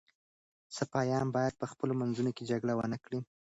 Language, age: Pashto, under 19